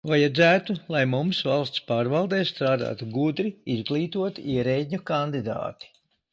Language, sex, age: Latvian, male, 50-59